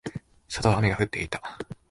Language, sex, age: Japanese, male, under 19